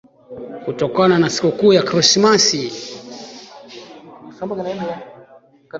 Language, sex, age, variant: Swahili, male, 30-39, Kiswahili cha Bara ya Kenya